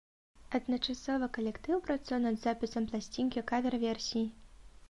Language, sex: Belarusian, female